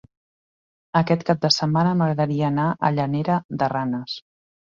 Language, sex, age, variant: Catalan, female, 40-49, Central